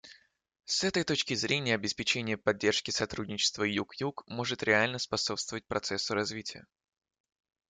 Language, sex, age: Russian, male, 19-29